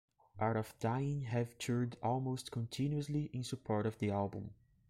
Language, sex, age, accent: English, male, 19-29, United States English